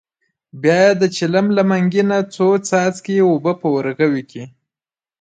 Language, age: Pashto, 19-29